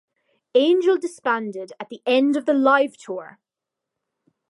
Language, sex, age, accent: English, female, under 19, Irish English